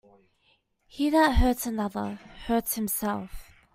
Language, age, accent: English, under 19, Australian English